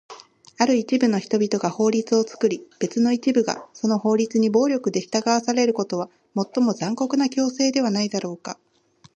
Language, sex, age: Japanese, female, 19-29